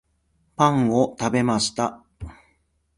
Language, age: Japanese, 30-39